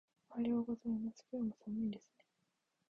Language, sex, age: Japanese, female, 19-29